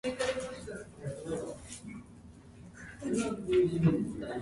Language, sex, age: English, male, 19-29